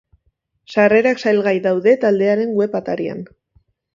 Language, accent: Basque, Erdialdekoa edo Nafarra (Gipuzkoa, Nafarroa)